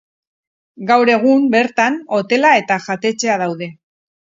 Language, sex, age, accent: Basque, female, 40-49, Erdialdekoa edo Nafarra (Gipuzkoa, Nafarroa)